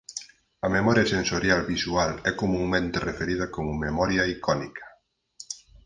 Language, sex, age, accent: Galician, male, 40-49, Oriental (común en zona oriental)